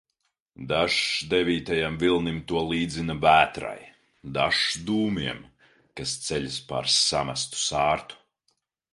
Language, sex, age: Latvian, male, 30-39